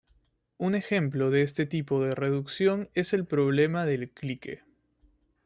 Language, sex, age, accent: Spanish, male, 30-39, Andino-Pacífico: Colombia, Perú, Ecuador, oeste de Bolivia y Venezuela andina